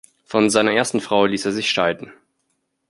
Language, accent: German, Deutschland Deutsch